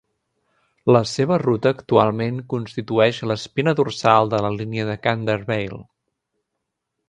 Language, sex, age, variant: Catalan, male, 19-29, Central